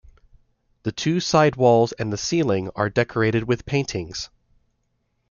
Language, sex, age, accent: English, male, 30-39, United States English